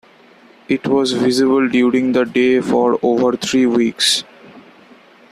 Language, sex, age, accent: English, male, 19-29, India and South Asia (India, Pakistan, Sri Lanka)